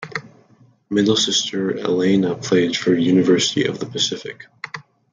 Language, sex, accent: English, male, United States English